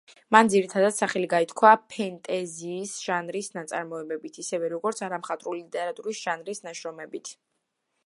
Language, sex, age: Georgian, female, under 19